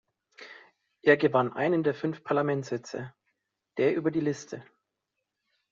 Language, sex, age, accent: German, male, 30-39, Deutschland Deutsch